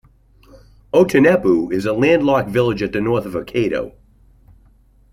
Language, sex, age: English, male, 40-49